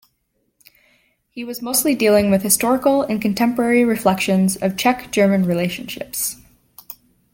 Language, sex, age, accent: English, female, 19-29, United States English